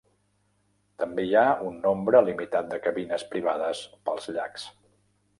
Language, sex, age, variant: Catalan, male, 50-59, Central